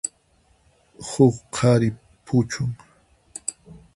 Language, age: Puno Quechua, 19-29